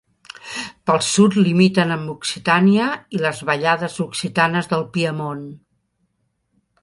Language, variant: Catalan, Central